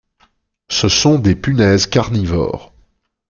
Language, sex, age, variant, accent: French, male, 30-39, Français d'Europe, Français de Suisse